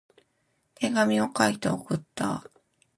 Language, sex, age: Japanese, female, 40-49